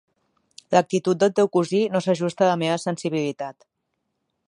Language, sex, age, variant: Catalan, female, 30-39, Nord-Occidental